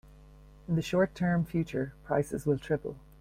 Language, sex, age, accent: English, female, 50-59, Irish English